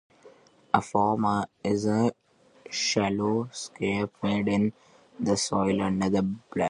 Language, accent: English, India and South Asia (India, Pakistan, Sri Lanka)